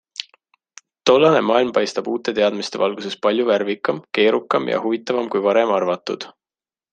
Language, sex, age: Estonian, male, 19-29